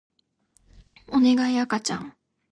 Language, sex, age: Japanese, female, under 19